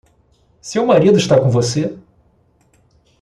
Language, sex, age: Portuguese, male, 40-49